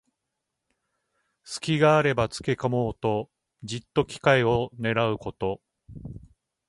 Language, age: Japanese, 50-59